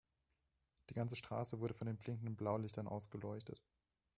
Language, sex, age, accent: German, male, 19-29, Deutschland Deutsch